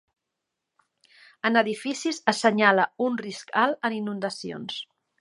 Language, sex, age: Catalan, female, 50-59